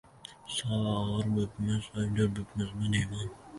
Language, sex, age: Uzbek, male, under 19